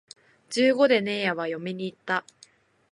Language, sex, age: Japanese, female, 19-29